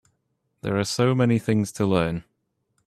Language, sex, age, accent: English, male, 19-29, England English